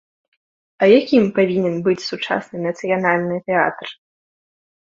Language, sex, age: Belarusian, female, under 19